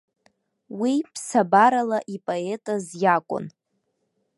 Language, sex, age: Abkhazian, female, under 19